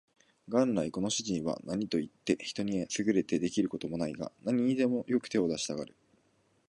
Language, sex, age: Japanese, male, 19-29